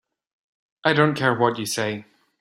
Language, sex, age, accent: English, male, 19-29, Irish English